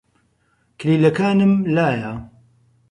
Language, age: Central Kurdish, 30-39